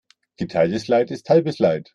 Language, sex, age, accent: German, male, 50-59, Deutschland Deutsch